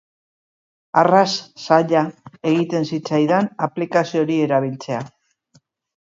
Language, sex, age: Basque, female, 60-69